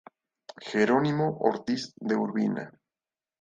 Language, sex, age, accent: Spanish, male, 19-29, México